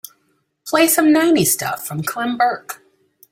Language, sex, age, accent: English, female, 40-49, United States English